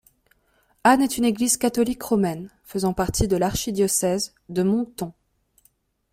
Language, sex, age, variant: French, female, 19-29, Français de métropole